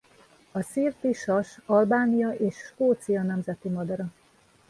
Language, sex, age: Hungarian, female, 40-49